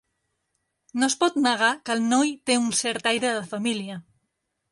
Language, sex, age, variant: Catalan, female, 40-49, Central